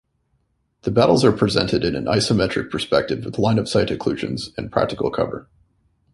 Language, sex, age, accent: English, male, 30-39, Canadian English